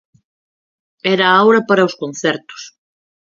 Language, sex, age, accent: Galician, female, 40-49, Oriental (común en zona oriental)